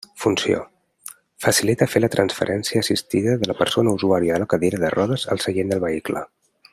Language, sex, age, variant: Catalan, male, 40-49, Central